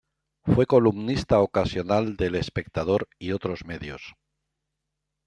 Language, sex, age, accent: Spanish, male, 60-69, España: Centro-Sur peninsular (Madrid, Toledo, Castilla-La Mancha)